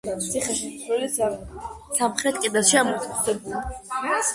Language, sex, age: Georgian, female, under 19